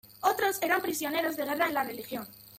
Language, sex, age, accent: Spanish, female, under 19, España: Centro-Sur peninsular (Madrid, Toledo, Castilla-La Mancha)